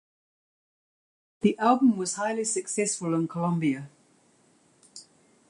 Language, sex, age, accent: English, female, 70-79, New Zealand English